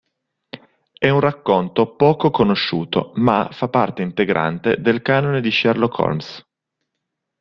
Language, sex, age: Italian, male, 30-39